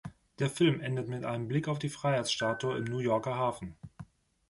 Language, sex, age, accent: German, male, 30-39, Deutschland Deutsch